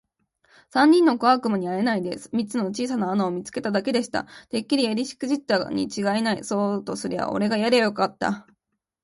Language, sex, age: Japanese, female, 19-29